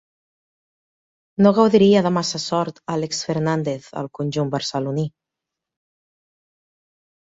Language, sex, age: Catalan, female, 30-39